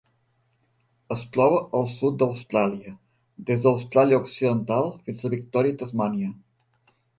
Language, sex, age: Catalan, male, 70-79